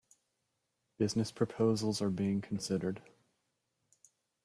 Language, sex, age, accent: English, male, 19-29, United States English